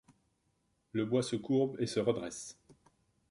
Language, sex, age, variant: French, male, 40-49, Français de métropole